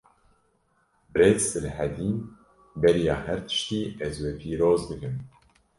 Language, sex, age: Kurdish, male, 19-29